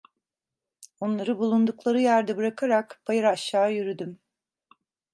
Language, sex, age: Turkish, female, 40-49